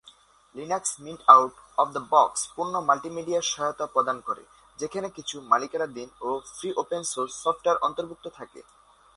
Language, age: Bengali, 19-29